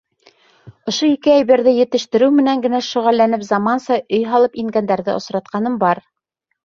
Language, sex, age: Bashkir, female, 30-39